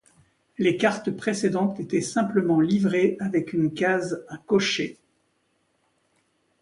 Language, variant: French, Français de métropole